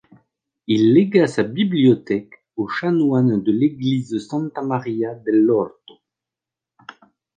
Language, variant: French, Français de métropole